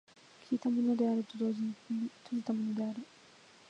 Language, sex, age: Japanese, female, 19-29